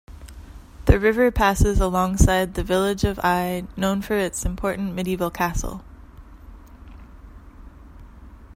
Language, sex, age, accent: English, female, 30-39, United States English